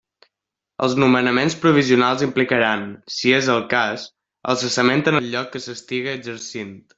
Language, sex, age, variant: Catalan, male, under 19, Balear